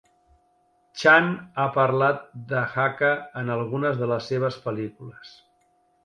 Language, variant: Catalan, Central